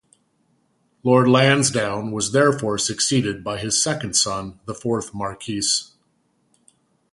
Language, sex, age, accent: English, male, 40-49, Canadian English